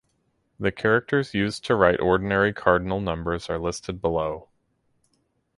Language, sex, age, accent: English, male, 30-39, United States English